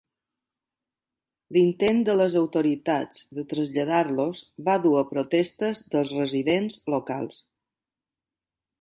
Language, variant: Catalan, Balear